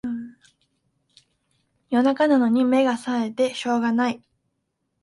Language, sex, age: Japanese, female, 19-29